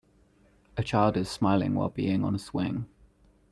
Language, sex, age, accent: English, male, 19-29, England English